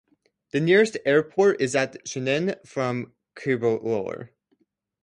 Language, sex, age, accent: English, male, under 19, United States English